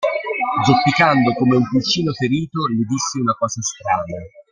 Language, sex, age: Italian, male, 50-59